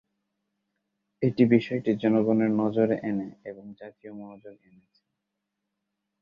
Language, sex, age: Bengali, male, 19-29